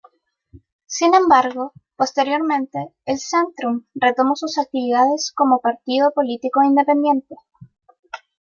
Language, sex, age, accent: Spanish, female, under 19, Chileno: Chile, Cuyo